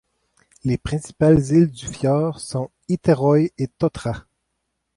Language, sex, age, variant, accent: French, male, 40-49, Français d'Amérique du Nord, Français du Canada